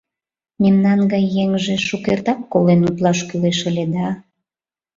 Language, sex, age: Mari, female, 30-39